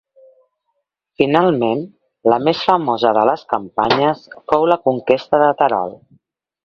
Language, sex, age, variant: Catalan, female, 50-59, Central